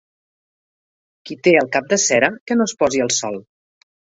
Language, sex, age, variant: Catalan, female, 40-49, Central